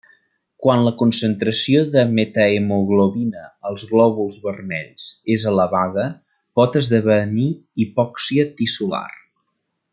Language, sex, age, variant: Catalan, male, 30-39, Central